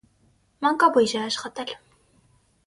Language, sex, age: Armenian, female, under 19